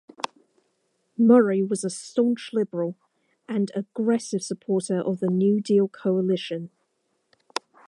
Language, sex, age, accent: English, female, 19-29, England English